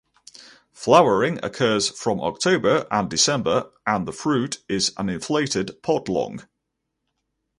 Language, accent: English, England English